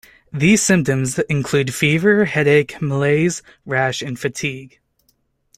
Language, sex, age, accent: English, male, 19-29, United States English